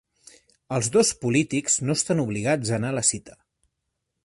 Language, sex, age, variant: Catalan, male, 30-39, Central